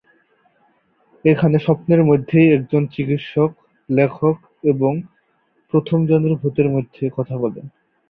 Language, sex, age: Bengali, male, under 19